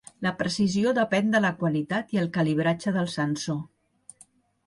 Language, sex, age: Catalan, female, 60-69